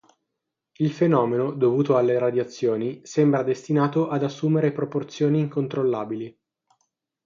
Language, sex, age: Italian, male, 19-29